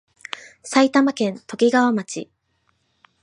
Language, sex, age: Japanese, female, 19-29